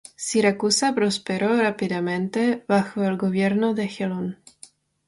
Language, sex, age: Spanish, female, 19-29